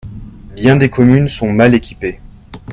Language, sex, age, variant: French, male, 30-39, Français de métropole